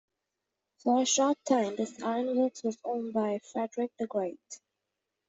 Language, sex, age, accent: English, female, 19-29, United States English